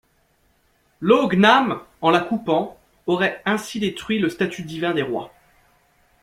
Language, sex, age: French, male, 30-39